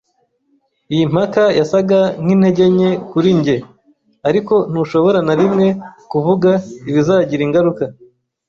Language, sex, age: Kinyarwanda, male, 30-39